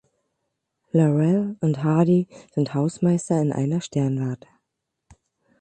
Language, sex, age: German, female, 40-49